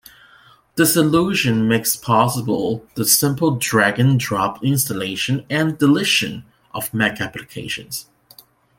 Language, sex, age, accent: English, male, 30-39, Canadian English